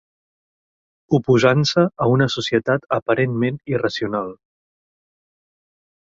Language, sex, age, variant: Catalan, male, 30-39, Central